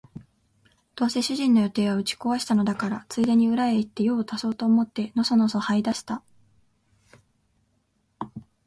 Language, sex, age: Japanese, female, 19-29